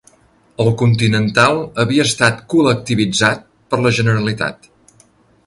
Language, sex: Catalan, male